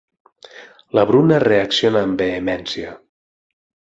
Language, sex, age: Catalan, male, 40-49